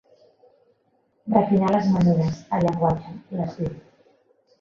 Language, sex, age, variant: Catalan, female, 19-29, Central